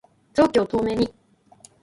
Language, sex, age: Japanese, female, 19-29